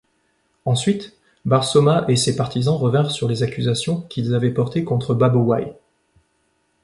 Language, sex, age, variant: French, male, 30-39, Français de métropole